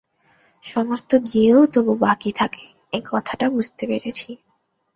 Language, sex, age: Bengali, female, 19-29